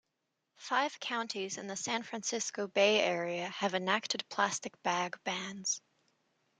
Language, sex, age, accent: English, female, 19-29, United States English